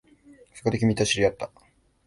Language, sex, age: Japanese, male, 19-29